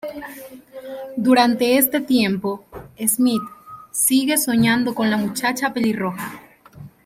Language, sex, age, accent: Spanish, female, 19-29, Caribe: Cuba, Venezuela, Puerto Rico, República Dominicana, Panamá, Colombia caribeña, México caribeño, Costa del golfo de México